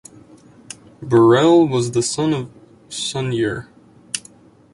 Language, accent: English, United States English